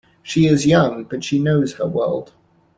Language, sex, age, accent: English, male, 19-29, England English